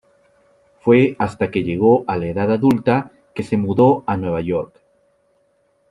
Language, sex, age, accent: Spanish, male, 40-49, Andino-Pacífico: Colombia, Perú, Ecuador, oeste de Bolivia y Venezuela andina